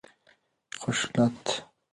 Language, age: Pashto, under 19